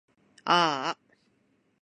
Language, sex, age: Japanese, female, 30-39